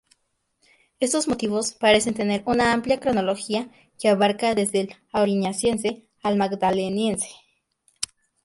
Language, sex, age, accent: Spanish, female, 19-29, México